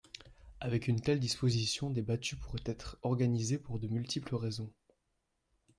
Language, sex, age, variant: French, male, 19-29, Français de métropole